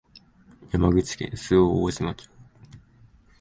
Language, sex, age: Japanese, male, 19-29